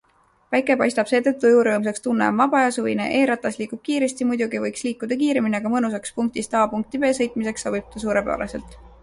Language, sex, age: Estonian, female, 19-29